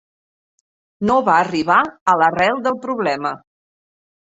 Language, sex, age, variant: Catalan, female, 60-69, Central